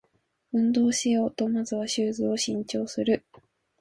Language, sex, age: Japanese, female, 19-29